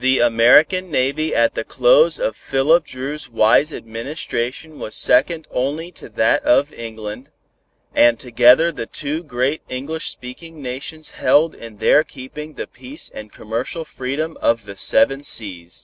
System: none